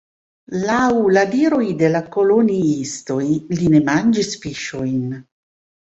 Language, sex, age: Esperanto, female, 50-59